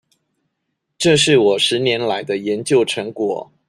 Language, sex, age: Chinese, male, 50-59